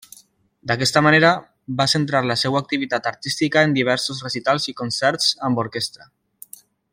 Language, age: Catalan, 19-29